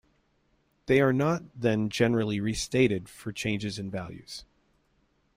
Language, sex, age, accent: English, male, 50-59, United States English